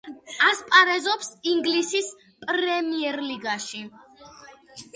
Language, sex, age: Georgian, female, under 19